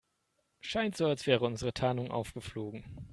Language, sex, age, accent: German, male, 19-29, Deutschland Deutsch